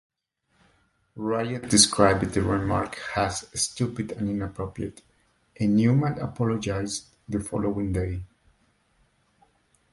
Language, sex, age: English, male, 40-49